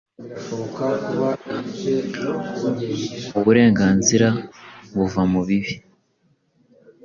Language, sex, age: Kinyarwanda, male, 19-29